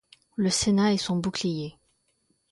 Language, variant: French, Français de métropole